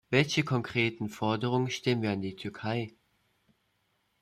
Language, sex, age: German, male, under 19